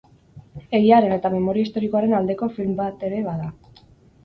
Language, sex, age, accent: Basque, female, 19-29, Mendebalekoa (Araba, Bizkaia, Gipuzkoako mendebaleko herri batzuk)